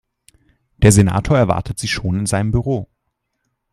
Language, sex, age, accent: German, male, 19-29, Deutschland Deutsch